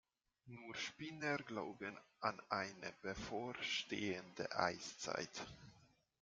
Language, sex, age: German, male, 30-39